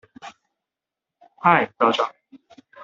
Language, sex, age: Japanese, male, 19-29